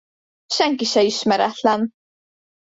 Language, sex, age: Hungarian, female, under 19